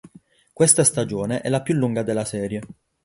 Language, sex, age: Italian, male, 19-29